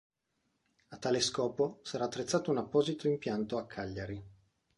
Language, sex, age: Italian, male, 40-49